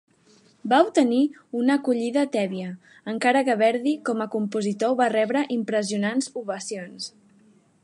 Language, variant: Catalan, Central